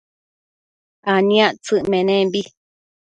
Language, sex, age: Matsés, female, 30-39